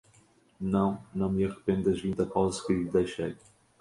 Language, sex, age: Portuguese, male, 40-49